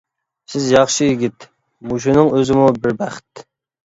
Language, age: Uyghur, 19-29